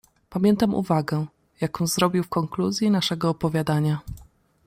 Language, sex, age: Polish, female, 19-29